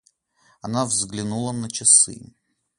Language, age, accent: Russian, 19-29, Русский